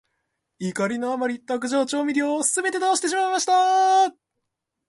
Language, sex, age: Japanese, male, under 19